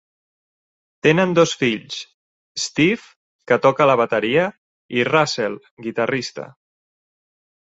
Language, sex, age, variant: Catalan, male, 19-29, Central